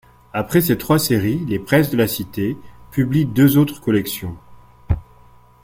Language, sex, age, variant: French, male, 40-49, Français de métropole